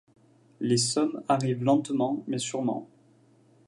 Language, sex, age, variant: French, male, 19-29, Français de métropole